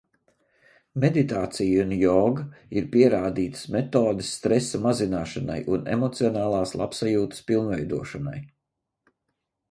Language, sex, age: Latvian, male, 50-59